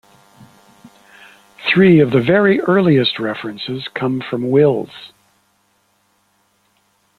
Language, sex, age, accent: English, male, 60-69, Canadian English